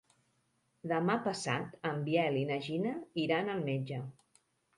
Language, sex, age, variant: Catalan, female, 50-59, Central